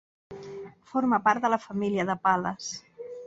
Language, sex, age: Catalan, female, 50-59